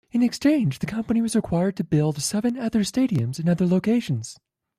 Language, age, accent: English, 19-29, United States English